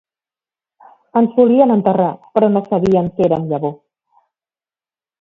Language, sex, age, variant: Catalan, female, 40-49, Central